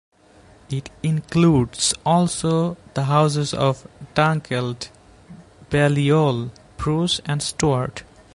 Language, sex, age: English, male, 19-29